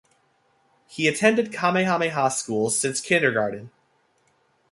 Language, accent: English, United States English